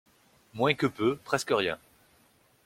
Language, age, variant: French, 30-39, Français de métropole